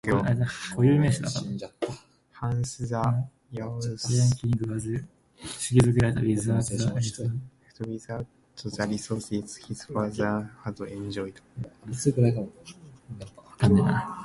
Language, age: English, 19-29